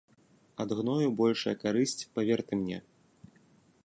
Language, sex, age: Belarusian, male, 19-29